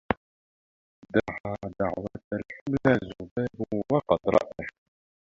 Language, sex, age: Arabic, male, 19-29